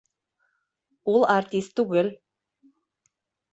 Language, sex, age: Bashkir, female, 40-49